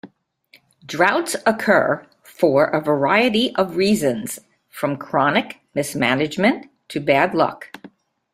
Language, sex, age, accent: English, female, 70-79, United States English